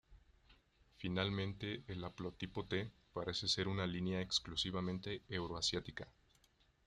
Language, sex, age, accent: Spanish, male, 19-29, México